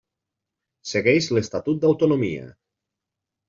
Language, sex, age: Catalan, male, 40-49